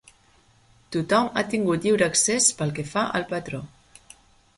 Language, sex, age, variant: Catalan, female, 30-39, Central